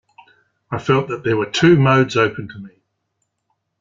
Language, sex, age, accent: English, male, 60-69, New Zealand English